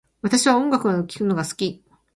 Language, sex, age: Japanese, female, 50-59